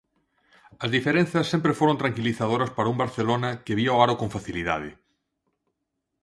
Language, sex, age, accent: Galician, male, 40-49, Normativo (estándar); Neofalante